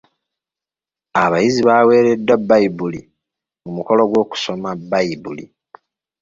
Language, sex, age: Ganda, male, 19-29